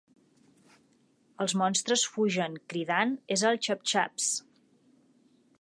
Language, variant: Catalan, Septentrional